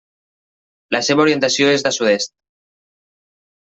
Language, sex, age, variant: Catalan, male, 19-29, Central